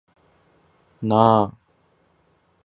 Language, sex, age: Japanese, male, 19-29